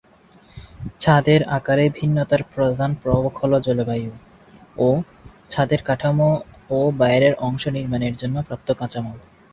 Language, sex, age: Bengali, male, 19-29